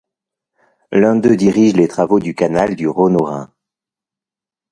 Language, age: French, 40-49